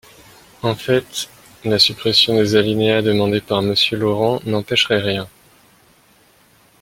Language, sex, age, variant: French, male, 19-29, Français de métropole